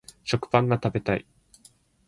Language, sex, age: Japanese, male, 19-29